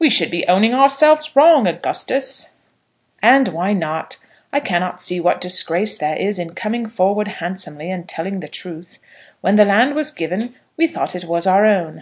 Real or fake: real